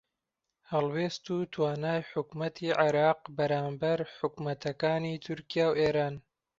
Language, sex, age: Central Kurdish, male, 19-29